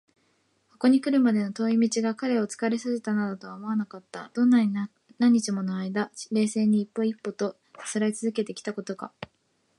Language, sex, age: Japanese, female, 19-29